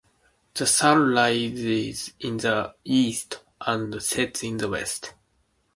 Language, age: Japanese, 19-29